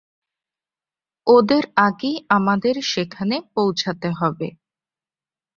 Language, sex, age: Bengali, female, 19-29